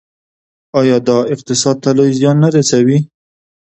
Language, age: Pashto, 30-39